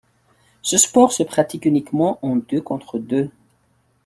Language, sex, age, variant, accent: French, male, 30-39, Français d'Afrique subsaharienne et des îles africaines, Français de Madagascar